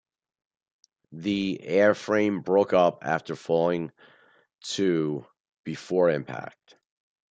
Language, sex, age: English, male, 40-49